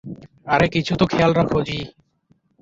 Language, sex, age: Bengali, male, under 19